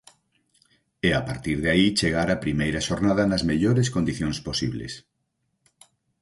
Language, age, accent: Galician, 50-59, Oriental (común en zona oriental)